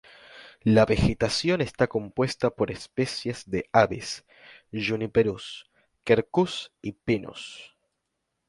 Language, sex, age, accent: Spanish, male, under 19, Rioplatense: Argentina, Uruguay, este de Bolivia, Paraguay